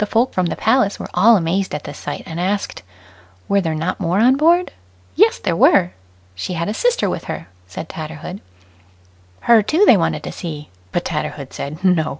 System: none